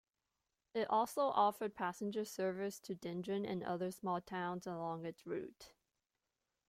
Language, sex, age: English, female, 19-29